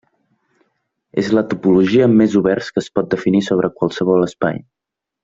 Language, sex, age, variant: Catalan, male, 19-29, Central